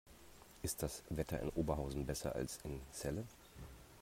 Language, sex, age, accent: German, male, 40-49, Deutschland Deutsch